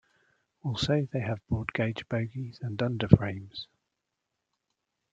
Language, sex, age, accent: English, male, 40-49, England English